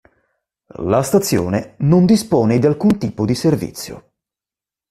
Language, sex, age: Italian, male, 30-39